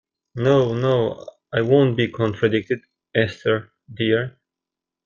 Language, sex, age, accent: English, male, 30-39, United States English